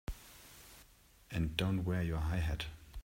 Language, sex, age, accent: English, male, 40-49, United States English